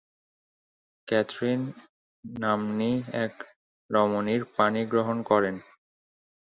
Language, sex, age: Bengali, male, 19-29